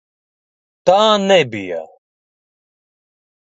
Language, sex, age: Latvian, male, 30-39